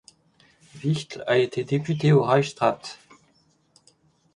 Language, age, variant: French, 19-29, Français de métropole